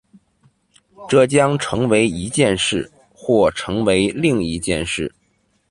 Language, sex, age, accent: Chinese, male, 19-29, 出生地：北京市